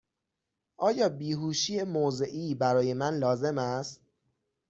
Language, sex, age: Persian, male, 19-29